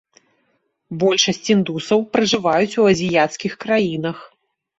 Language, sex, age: Belarusian, female, 30-39